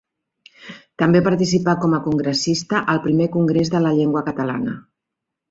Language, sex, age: Catalan, female, 60-69